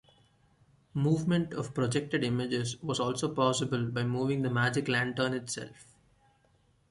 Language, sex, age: English, male, 19-29